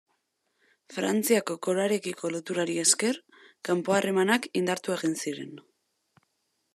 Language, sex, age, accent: Basque, female, 19-29, Mendebalekoa (Araba, Bizkaia, Gipuzkoako mendebaleko herri batzuk)